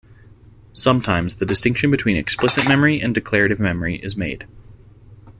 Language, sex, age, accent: English, male, 19-29, United States English